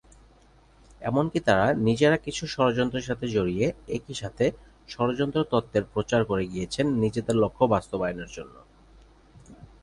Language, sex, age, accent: Bengali, male, 19-29, Native